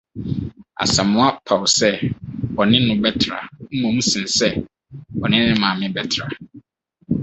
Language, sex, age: Akan, male, 30-39